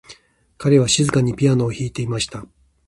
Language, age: Japanese, 50-59